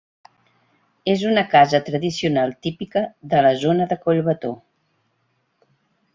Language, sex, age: Catalan, female, 60-69